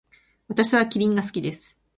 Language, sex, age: Japanese, female, 50-59